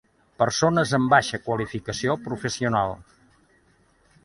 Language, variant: Catalan, Central